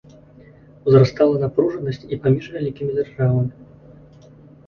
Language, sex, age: Belarusian, male, 30-39